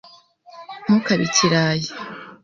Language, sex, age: Kinyarwanda, female, 19-29